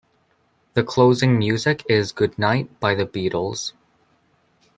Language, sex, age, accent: English, male, under 19, Canadian English